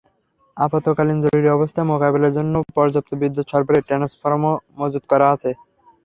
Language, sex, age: Bengali, male, under 19